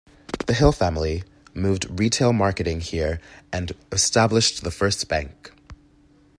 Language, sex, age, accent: English, male, 19-29, United States English